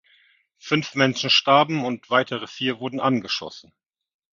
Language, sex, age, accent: German, male, 40-49, Deutschland Deutsch